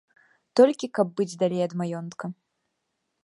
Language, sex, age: Belarusian, female, under 19